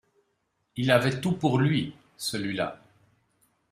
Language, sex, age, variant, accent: French, male, 50-59, Français d'Europe, Français de Suisse